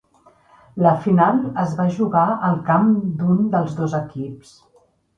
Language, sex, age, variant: Catalan, female, 50-59, Central